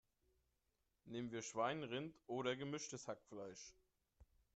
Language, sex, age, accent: German, male, 30-39, Deutschland Deutsch